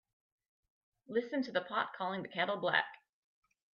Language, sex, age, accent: English, female, 30-39, Canadian English